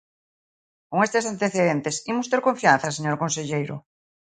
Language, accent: Galician, Atlántico (seseo e gheada)